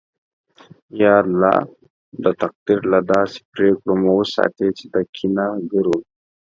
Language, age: Pashto, 19-29